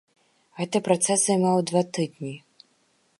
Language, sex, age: Belarusian, female, 19-29